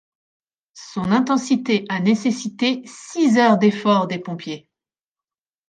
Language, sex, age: French, female, 40-49